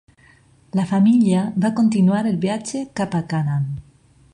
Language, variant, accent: Catalan, Central, central